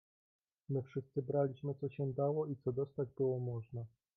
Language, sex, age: Polish, male, 19-29